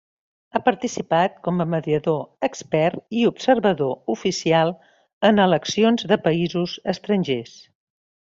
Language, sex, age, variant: Catalan, female, 60-69, Central